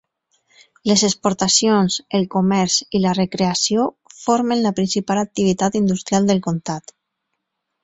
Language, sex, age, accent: Catalan, female, 40-49, valencià